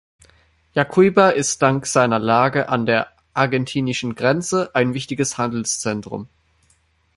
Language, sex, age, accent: German, male, under 19, Deutschland Deutsch